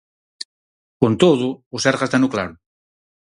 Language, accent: Galician, Normativo (estándar)